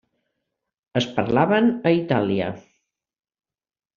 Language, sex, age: Catalan, female, 70-79